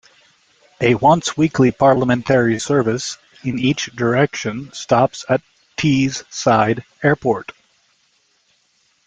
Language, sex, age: English, male, 40-49